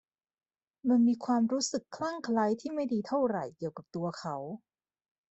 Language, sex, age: Thai, female, 30-39